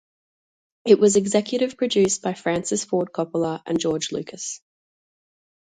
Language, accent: English, Australian English